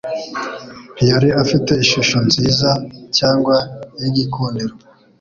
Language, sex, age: Kinyarwanda, male, 19-29